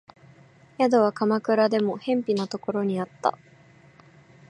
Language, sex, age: Japanese, female, 19-29